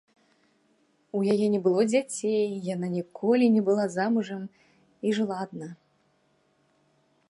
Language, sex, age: Belarusian, female, 19-29